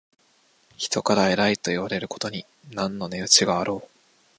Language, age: Japanese, 19-29